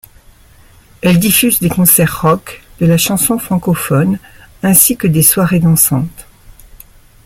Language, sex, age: French, male, 60-69